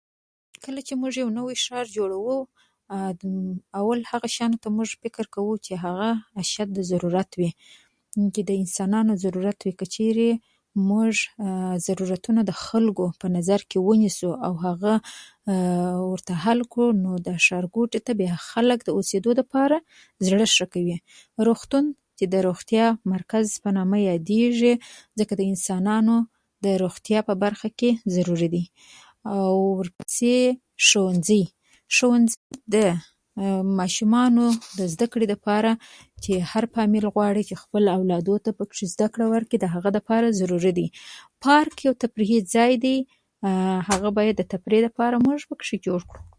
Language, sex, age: Pashto, female, 19-29